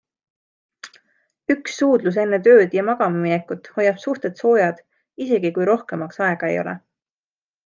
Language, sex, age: Estonian, female, 19-29